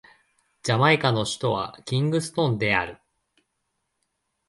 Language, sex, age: Japanese, male, 19-29